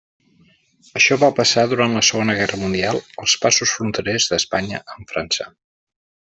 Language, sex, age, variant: Catalan, male, 50-59, Central